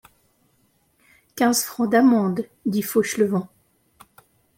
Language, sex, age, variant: French, male, 40-49, Français de métropole